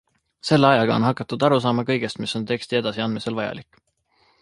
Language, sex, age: Estonian, male, 19-29